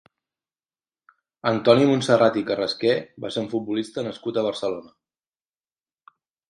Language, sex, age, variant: Catalan, male, 40-49, Central